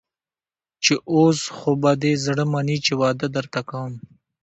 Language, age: Pashto, 19-29